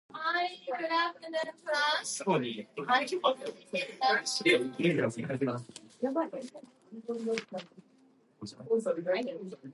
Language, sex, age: English, female, under 19